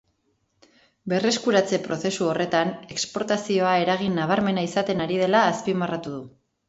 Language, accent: Basque, Erdialdekoa edo Nafarra (Gipuzkoa, Nafarroa)